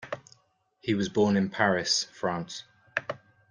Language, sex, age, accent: English, male, 30-39, England English